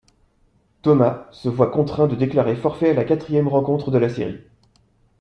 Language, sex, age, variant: French, male, 30-39, Français de métropole